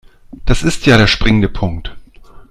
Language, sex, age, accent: German, male, 40-49, Deutschland Deutsch